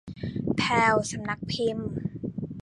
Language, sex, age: Thai, female, 19-29